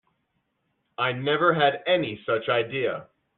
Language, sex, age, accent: English, male, 19-29, United States English